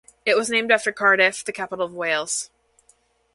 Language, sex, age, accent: English, female, 19-29, United States English